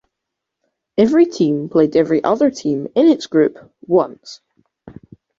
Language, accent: English, Scottish English